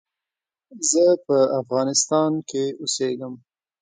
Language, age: Pashto, 30-39